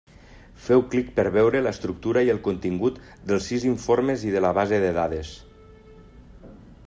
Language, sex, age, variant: Catalan, male, 40-49, Nord-Occidental